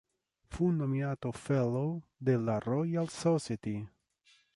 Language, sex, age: Italian, male, 40-49